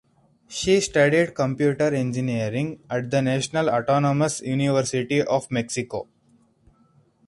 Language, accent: English, India and South Asia (India, Pakistan, Sri Lanka)